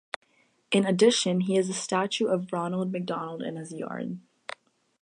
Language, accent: English, United States English